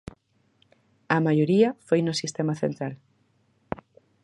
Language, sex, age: Galician, female, 19-29